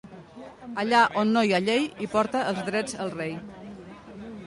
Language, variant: Catalan, Nord-Occidental